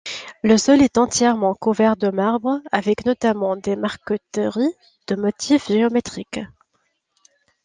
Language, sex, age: French, female, 19-29